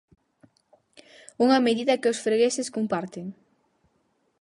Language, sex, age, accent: Galician, female, under 19, Central (gheada)